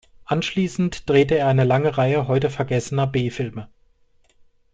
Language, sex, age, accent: German, male, 30-39, Deutschland Deutsch